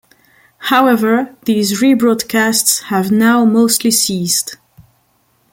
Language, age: English, 19-29